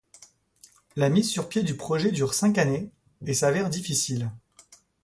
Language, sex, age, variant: French, male, 40-49, Français de métropole